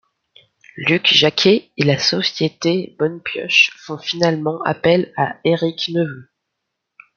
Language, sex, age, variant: French, male, under 19, Français de métropole